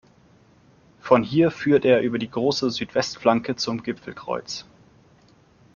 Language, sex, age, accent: German, male, 30-39, Deutschland Deutsch